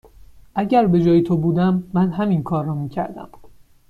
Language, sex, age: Persian, male, 19-29